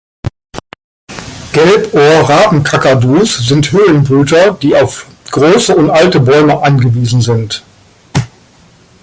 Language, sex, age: German, male, 50-59